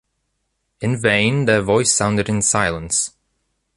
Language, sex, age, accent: English, male, under 19, England English